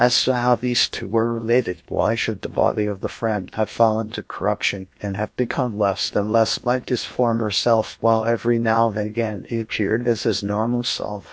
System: TTS, GlowTTS